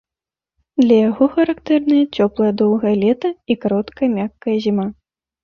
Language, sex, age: Belarusian, female, 19-29